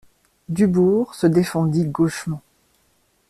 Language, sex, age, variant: French, female, 40-49, Français de métropole